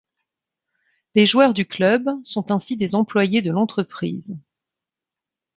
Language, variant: French, Français de métropole